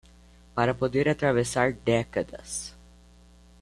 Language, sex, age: Portuguese, male, under 19